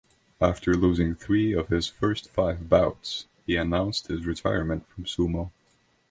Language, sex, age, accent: English, male, 19-29, United States English